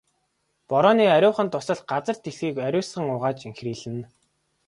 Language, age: Mongolian, 19-29